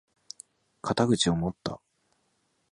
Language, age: Japanese, 19-29